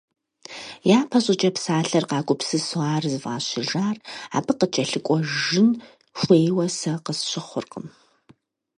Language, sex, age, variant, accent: Kabardian, female, 30-39, Адыгэбзэ (Къэбэрдей, Кирил, псоми зэдай), Джылэхъстэней (Gilahsteney)